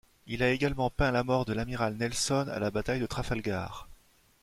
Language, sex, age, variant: French, male, 30-39, Français de métropole